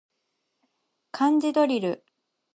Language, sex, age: Japanese, female, 19-29